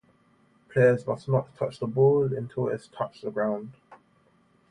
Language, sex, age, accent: English, male, 30-39, England English